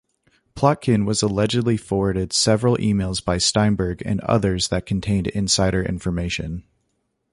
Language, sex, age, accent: English, male, 19-29, United States English